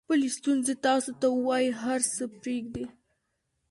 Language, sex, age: Pashto, female, under 19